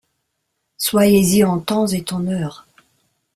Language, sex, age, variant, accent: French, female, 50-59, Français d'Europe, Français d’Allemagne